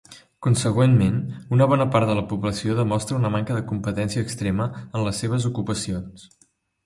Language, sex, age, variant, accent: Catalan, male, under 19, Central, central